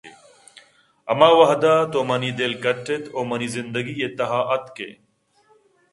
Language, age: Eastern Balochi, 30-39